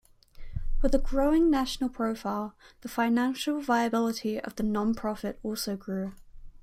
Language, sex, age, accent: English, female, 19-29, England English